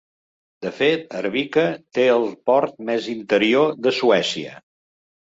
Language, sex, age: Catalan, male, 70-79